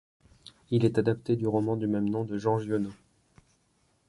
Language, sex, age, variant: French, male, 30-39, Français de métropole